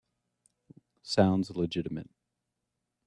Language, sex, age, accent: English, male, 30-39, United States English